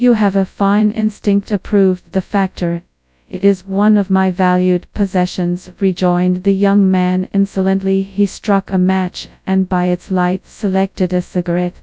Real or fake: fake